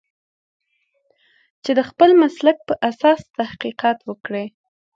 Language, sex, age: Pashto, female, 30-39